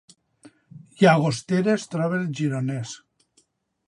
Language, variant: Catalan, Nord-Occidental